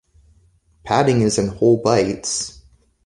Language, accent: English, United States English